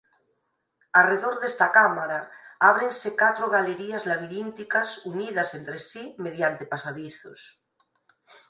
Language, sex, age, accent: Galician, female, 50-59, Central (sen gheada)